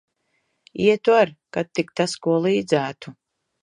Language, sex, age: Latvian, female, 40-49